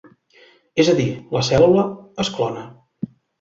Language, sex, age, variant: Catalan, male, 30-39, Central